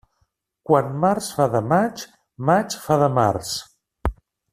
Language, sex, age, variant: Catalan, male, 50-59, Central